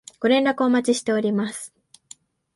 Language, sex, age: Japanese, female, 19-29